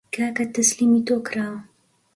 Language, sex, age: Central Kurdish, female, 19-29